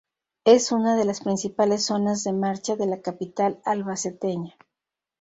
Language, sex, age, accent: Spanish, female, 50-59, México